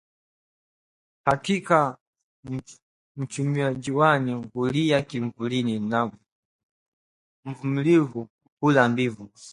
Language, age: Swahili, 19-29